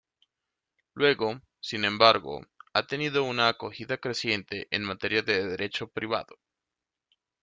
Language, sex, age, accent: Spanish, male, 30-39, Caribe: Cuba, Venezuela, Puerto Rico, República Dominicana, Panamá, Colombia caribeña, México caribeño, Costa del golfo de México